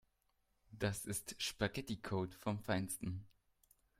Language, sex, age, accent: German, male, 19-29, Deutschland Deutsch